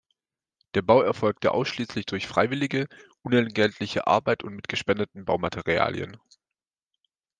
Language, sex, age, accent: German, male, 30-39, Deutschland Deutsch